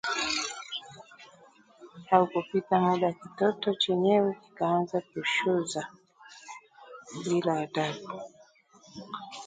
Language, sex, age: Swahili, female, 40-49